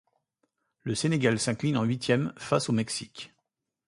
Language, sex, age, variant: French, male, 40-49, Français de métropole